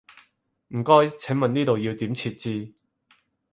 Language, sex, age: Cantonese, male, 30-39